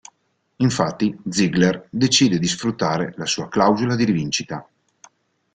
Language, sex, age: Italian, male, 40-49